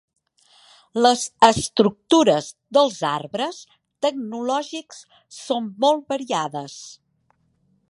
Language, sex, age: Catalan, female, 60-69